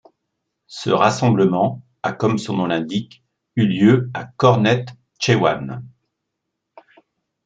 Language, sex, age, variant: French, male, 60-69, Français de métropole